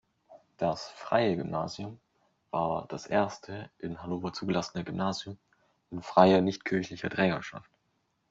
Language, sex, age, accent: German, male, 19-29, Deutschland Deutsch